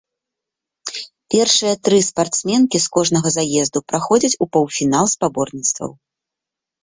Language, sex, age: Belarusian, female, 30-39